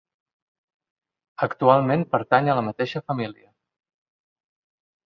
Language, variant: Catalan, Central